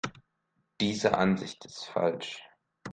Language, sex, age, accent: German, male, under 19, Deutschland Deutsch